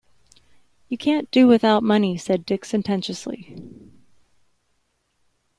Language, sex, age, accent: English, female, 50-59, United States English